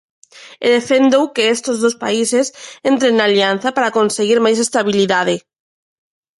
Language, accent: Galician, Neofalante